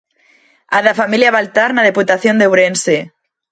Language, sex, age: Galician, female, 40-49